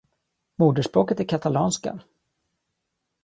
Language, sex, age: Swedish, male, 40-49